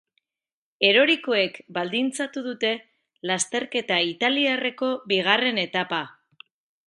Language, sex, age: Basque, female, 40-49